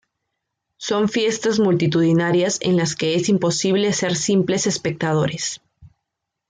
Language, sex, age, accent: Spanish, female, 19-29, Andino-Pacífico: Colombia, Perú, Ecuador, oeste de Bolivia y Venezuela andina